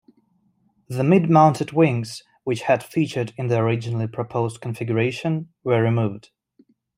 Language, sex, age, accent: English, male, 19-29, England English